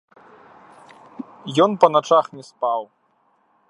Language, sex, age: Belarusian, male, 19-29